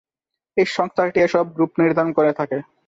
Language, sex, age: Bengali, male, 19-29